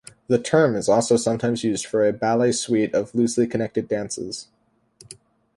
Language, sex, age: English, male, under 19